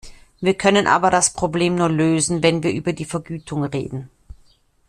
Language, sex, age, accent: German, female, 50-59, Österreichisches Deutsch